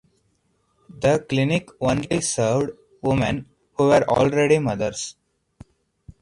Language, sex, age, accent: English, male, 19-29, India and South Asia (India, Pakistan, Sri Lanka)